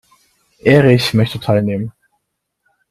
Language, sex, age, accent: German, male, 19-29, Deutschland Deutsch